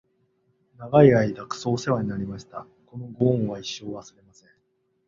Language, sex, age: Japanese, male, 40-49